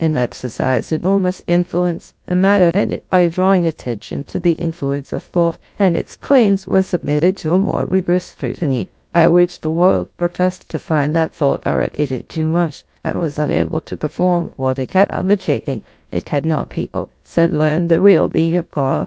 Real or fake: fake